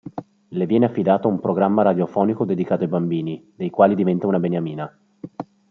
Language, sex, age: Italian, male, 30-39